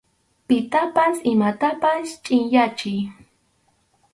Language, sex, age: Arequipa-La Unión Quechua, female, 19-29